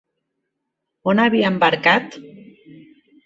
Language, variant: Catalan, Central